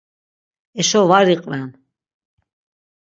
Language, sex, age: Laz, female, 60-69